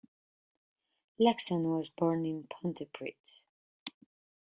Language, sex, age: English, female, 40-49